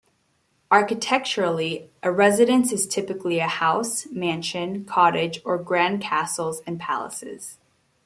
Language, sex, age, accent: English, female, 19-29, United States English